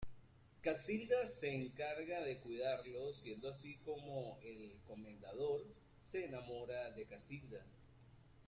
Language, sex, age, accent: Spanish, male, 50-59, Caribe: Cuba, Venezuela, Puerto Rico, República Dominicana, Panamá, Colombia caribeña, México caribeño, Costa del golfo de México